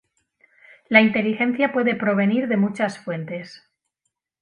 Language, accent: Spanish, España: Centro-Sur peninsular (Madrid, Toledo, Castilla-La Mancha)